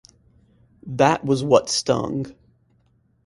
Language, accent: English, United States English